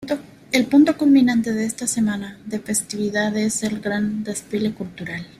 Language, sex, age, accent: Spanish, female, 19-29, México